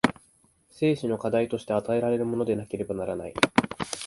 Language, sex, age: Japanese, male, 19-29